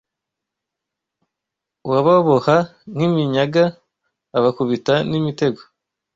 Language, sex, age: Kinyarwanda, male, 19-29